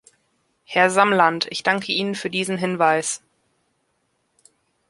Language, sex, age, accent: German, female, 19-29, Deutschland Deutsch